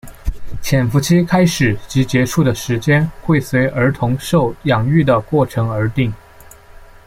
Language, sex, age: Chinese, male, 19-29